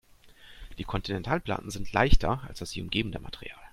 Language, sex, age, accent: German, male, 30-39, Deutschland Deutsch